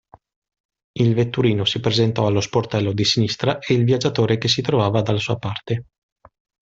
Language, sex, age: Italian, male, 30-39